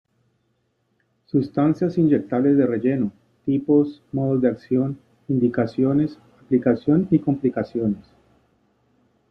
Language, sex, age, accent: Spanish, male, 40-49, Caribe: Cuba, Venezuela, Puerto Rico, República Dominicana, Panamá, Colombia caribeña, México caribeño, Costa del golfo de México